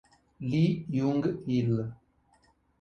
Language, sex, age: Italian, male, 50-59